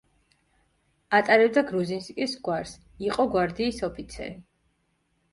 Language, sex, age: Georgian, female, 19-29